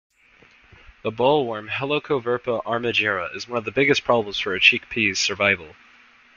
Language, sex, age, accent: English, male, under 19, United States English